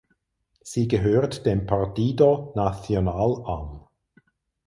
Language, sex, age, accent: German, male, 40-49, Schweizerdeutsch